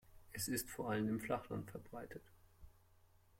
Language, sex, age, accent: German, male, 30-39, Deutschland Deutsch